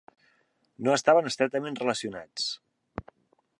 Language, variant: Catalan, Central